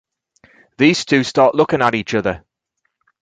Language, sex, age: English, male, 50-59